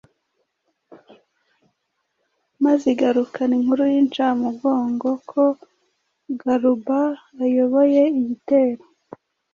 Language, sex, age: Kinyarwanda, female, 30-39